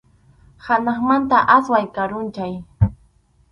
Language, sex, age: Arequipa-La Unión Quechua, female, under 19